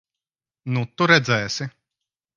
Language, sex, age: Latvian, male, 40-49